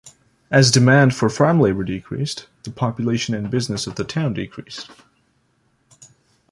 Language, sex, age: English, male, 19-29